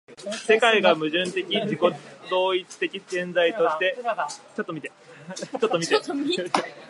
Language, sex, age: Japanese, male, 19-29